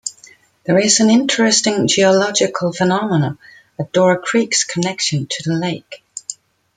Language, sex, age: English, female, 50-59